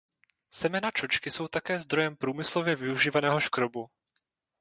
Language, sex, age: Czech, male, 19-29